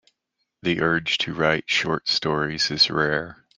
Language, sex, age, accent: English, male, 40-49, United States English